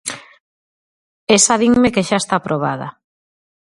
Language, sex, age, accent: Galician, female, 40-49, Normativo (estándar)